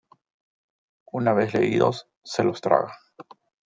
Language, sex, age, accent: Spanish, male, 40-49, Andino-Pacífico: Colombia, Perú, Ecuador, oeste de Bolivia y Venezuela andina